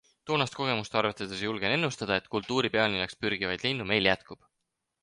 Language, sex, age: Estonian, male, 19-29